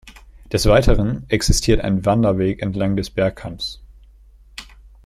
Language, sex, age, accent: German, male, under 19, Deutschland Deutsch